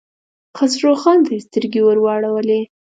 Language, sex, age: Pashto, female, under 19